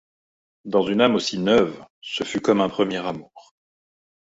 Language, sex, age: French, male, 30-39